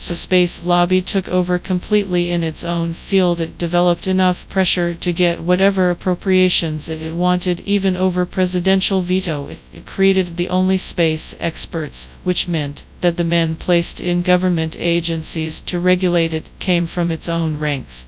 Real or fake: fake